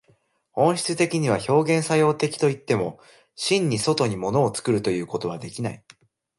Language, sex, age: Japanese, male, under 19